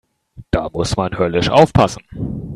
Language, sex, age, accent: German, male, 19-29, Deutschland Deutsch